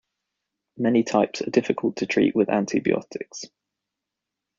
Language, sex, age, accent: English, male, 19-29, England English